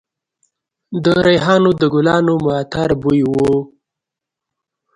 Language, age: Pashto, 19-29